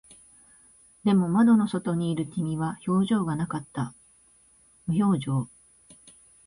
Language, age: Japanese, 40-49